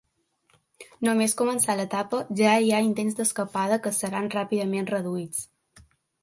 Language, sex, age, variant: Catalan, female, under 19, Balear